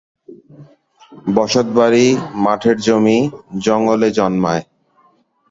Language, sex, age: Bengali, male, 30-39